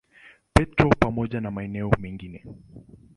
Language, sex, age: Swahili, male, 19-29